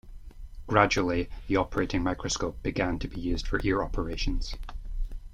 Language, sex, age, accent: English, male, 19-29, Scottish English